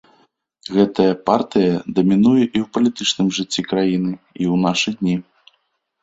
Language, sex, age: Belarusian, male, 30-39